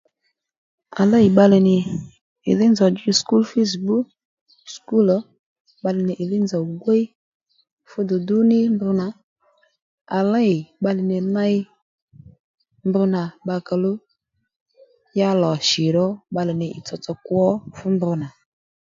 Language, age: Lendu, 19-29